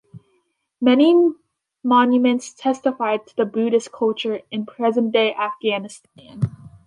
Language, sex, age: English, female, under 19